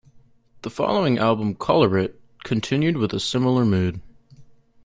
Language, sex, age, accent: English, male, under 19, United States English